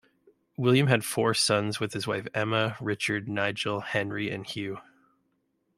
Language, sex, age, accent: English, male, 30-39, Canadian English